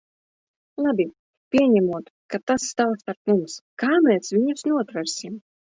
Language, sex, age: Latvian, female, 19-29